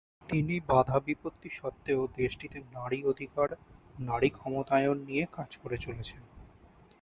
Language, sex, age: Bengali, male, 19-29